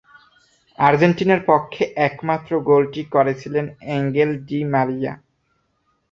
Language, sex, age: Bengali, male, 19-29